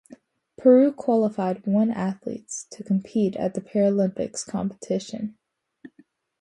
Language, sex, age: English, female, under 19